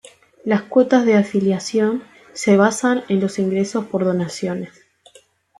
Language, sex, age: Spanish, female, 19-29